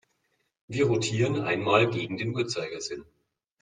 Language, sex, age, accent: German, male, 40-49, Deutschland Deutsch